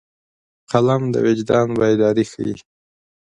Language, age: Pashto, 19-29